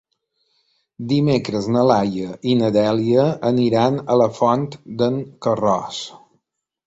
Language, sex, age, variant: Catalan, male, 50-59, Balear